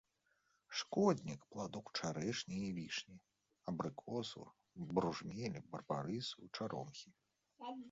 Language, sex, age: Belarusian, male, 30-39